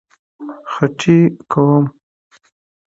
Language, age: Pashto, 19-29